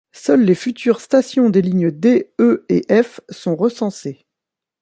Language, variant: French, Français de métropole